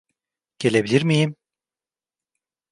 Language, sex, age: Turkish, male, 30-39